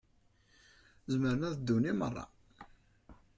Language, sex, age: Kabyle, male, 19-29